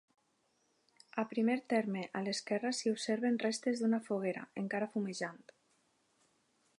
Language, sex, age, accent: Catalan, female, 30-39, valencià